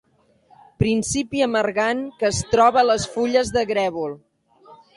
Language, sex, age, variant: Catalan, male, 40-49, Central